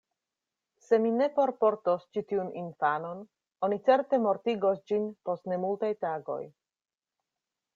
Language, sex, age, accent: Esperanto, female, 40-49, Internacia